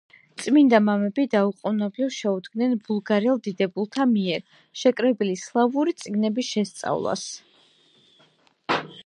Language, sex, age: Georgian, female, 19-29